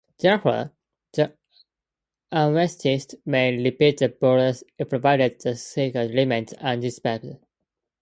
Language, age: English, under 19